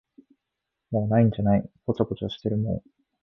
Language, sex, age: Japanese, male, 19-29